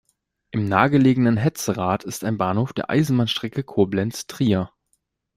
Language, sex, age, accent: German, male, 19-29, Deutschland Deutsch